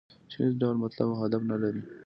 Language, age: Pashto, under 19